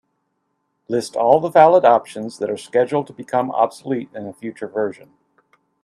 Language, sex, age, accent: English, male, 50-59, United States English